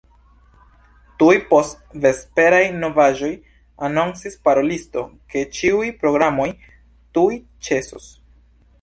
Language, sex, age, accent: Esperanto, male, 19-29, Internacia